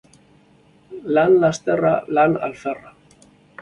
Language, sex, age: Basque, male, 30-39